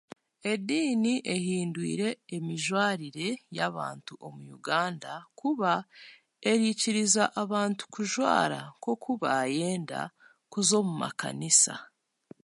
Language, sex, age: Chiga, female, 30-39